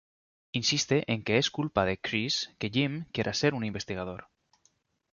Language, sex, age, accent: Spanish, male, 30-39, España: Norte peninsular (Asturias, Castilla y León, Cantabria, País Vasco, Navarra, Aragón, La Rioja, Guadalajara, Cuenca)